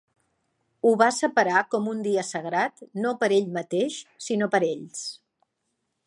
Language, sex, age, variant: Catalan, female, 50-59, Central